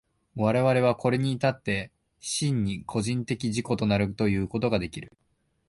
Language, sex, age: Japanese, male, 19-29